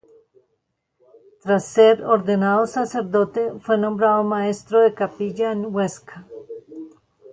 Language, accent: Spanish, Andino-Pacífico: Colombia, Perú, Ecuador, oeste de Bolivia y Venezuela andina